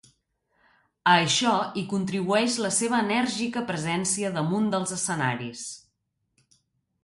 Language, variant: Catalan, Central